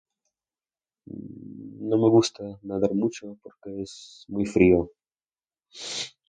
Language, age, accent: Spanish, under 19, España: Norte peninsular (Asturias, Castilla y León, Cantabria, País Vasco, Navarra, Aragón, La Rioja, Guadalajara, Cuenca)